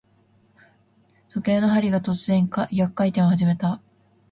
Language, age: Japanese, 19-29